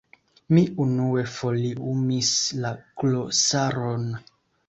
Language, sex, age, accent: Esperanto, male, 19-29, Internacia